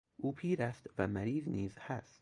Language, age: Persian, 19-29